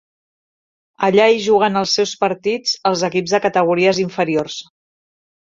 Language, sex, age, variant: Catalan, female, 40-49, Central